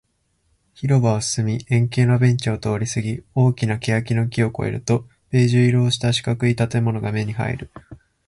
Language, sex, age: Japanese, male, 19-29